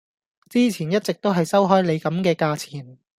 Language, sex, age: Cantonese, male, 19-29